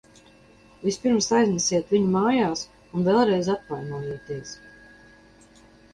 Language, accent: Latvian, Kurzeme